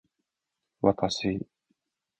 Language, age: Japanese, 19-29